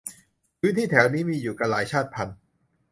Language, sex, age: Thai, male, 19-29